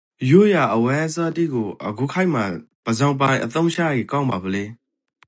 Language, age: Rakhine, 30-39